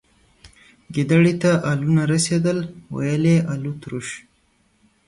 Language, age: Pashto, 19-29